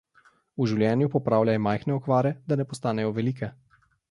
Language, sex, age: Slovenian, male, 19-29